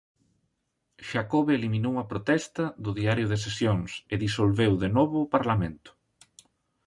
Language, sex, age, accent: Galician, male, 30-39, Normativo (estándar)